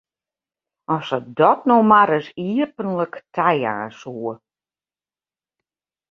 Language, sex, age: Western Frisian, female, 50-59